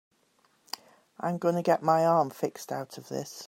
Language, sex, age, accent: English, female, 50-59, England English